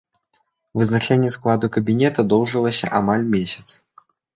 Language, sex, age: Belarusian, male, 19-29